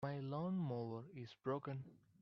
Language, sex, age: English, male, 19-29